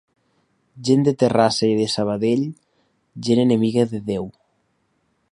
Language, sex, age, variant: Catalan, male, 19-29, Nord-Occidental